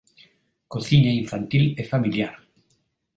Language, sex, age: Galician, male, 50-59